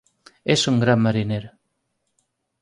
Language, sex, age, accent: Catalan, female, 40-49, valencià